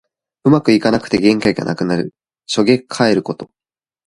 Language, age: Japanese, 19-29